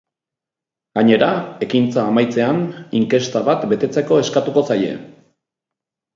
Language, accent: Basque, Erdialdekoa edo Nafarra (Gipuzkoa, Nafarroa)